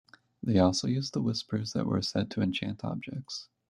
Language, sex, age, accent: English, male, 19-29, United States English